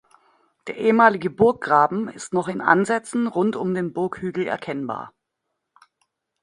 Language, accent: German, Deutschland Deutsch